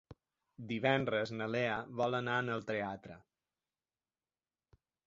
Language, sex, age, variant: Catalan, male, 40-49, Balear